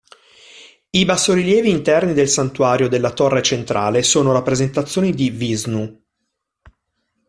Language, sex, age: Italian, male, 40-49